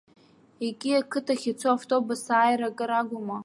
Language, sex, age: Abkhazian, female, 19-29